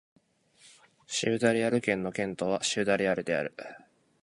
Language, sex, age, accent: Japanese, male, 19-29, 東京